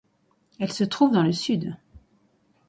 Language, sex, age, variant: French, female, 40-49, Français de métropole